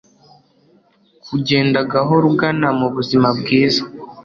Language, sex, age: Kinyarwanda, male, under 19